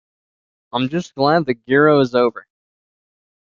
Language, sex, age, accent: English, male, under 19, Canadian English